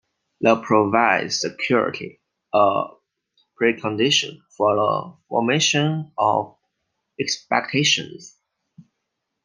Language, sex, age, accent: English, male, 19-29, England English